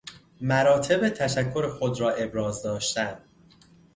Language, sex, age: Persian, male, 19-29